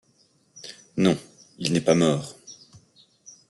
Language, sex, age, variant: French, male, 40-49, Français de métropole